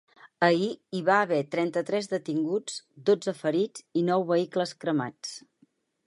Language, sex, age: Catalan, female, 60-69